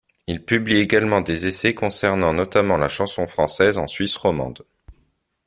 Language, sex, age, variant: French, male, 30-39, Français de métropole